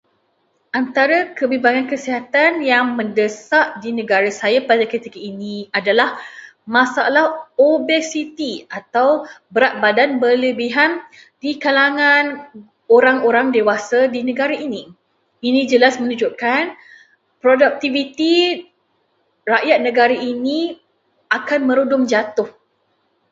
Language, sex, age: Malay, female, 30-39